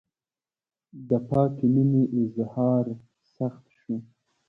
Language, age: Pashto, 30-39